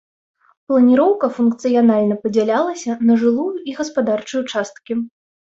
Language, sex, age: Belarusian, female, 30-39